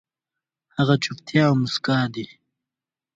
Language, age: Pashto, 19-29